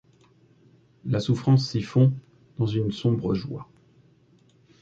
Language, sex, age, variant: French, male, 30-39, Français de métropole